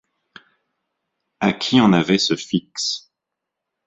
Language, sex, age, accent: French, male, 30-39, Français de Belgique